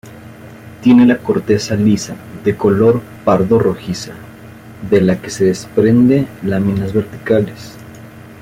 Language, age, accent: Spanish, 50-59, México